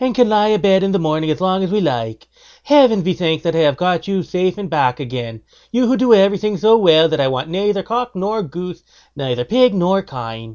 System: none